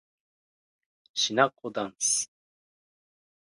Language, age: Japanese, 30-39